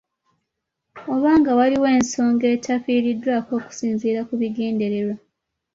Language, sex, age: Ganda, female, 19-29